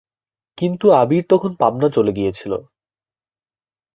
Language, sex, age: Bengali, male, under 19